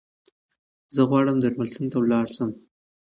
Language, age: Pashto, 19-29